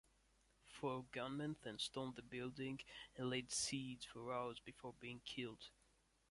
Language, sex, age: English, male, under 19